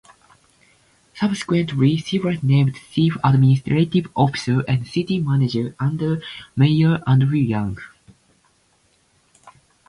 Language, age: English, 19-29